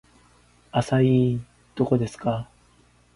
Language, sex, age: Japanese, male, 19-29